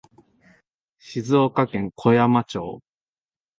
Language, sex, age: Japanese, male, under 19